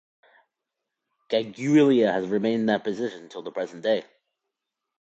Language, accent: English, United States English